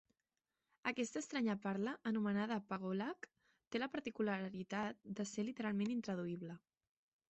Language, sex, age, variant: Catalan, female, 19-29, Central